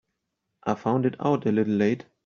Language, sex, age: English, male, 30-39